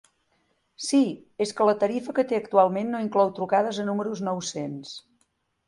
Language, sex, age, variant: Catalan, female, 50-59, Central